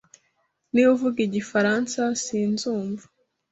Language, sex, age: Kinyarwanda, female, 30-39